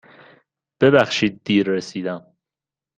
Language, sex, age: Persian, male, 19-29